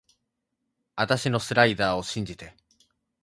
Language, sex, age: Japanese, male, 19-29